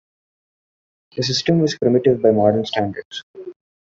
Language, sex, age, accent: English, male, 19-29, India and South Asia (India, Pakistan, Sri Lanka)